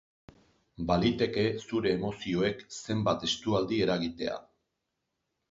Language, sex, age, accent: Basque, male, 50-59, Erdialdekoa edo Nafarra (Gipuzkoa, Nafarroa)